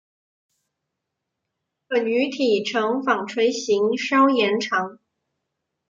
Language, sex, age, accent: Chinese, female, 19-29, 出生地：广东省